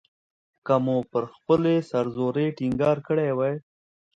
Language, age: Pashto, 30-39